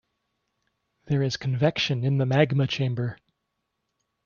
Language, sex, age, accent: English, male, 30-39, United States English